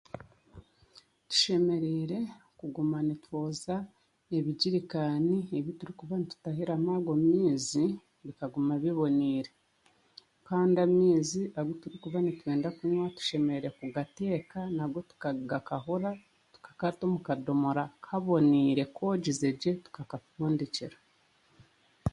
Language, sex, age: Chiga, female, 30-39